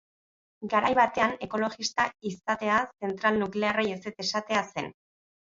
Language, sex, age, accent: Basque, female, 30-39, Batua